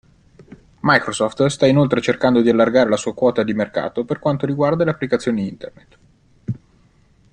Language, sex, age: Italian, male, 19-29